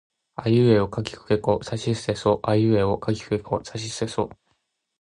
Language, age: Japanese, 19-29